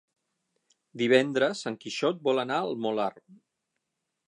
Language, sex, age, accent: Catalan, male, 50-59, balear; central